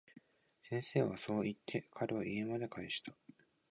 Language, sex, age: Japanese, male, 19-29